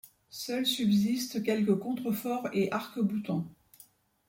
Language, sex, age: French, female, 50-59